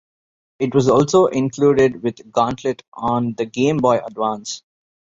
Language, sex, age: English, male, 19-29